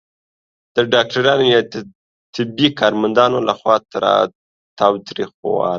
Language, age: Pashto, under 19